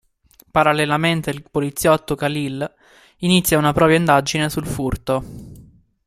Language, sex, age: Italian, male, 19-29